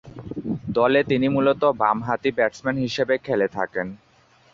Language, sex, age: Bengali, male, 19-29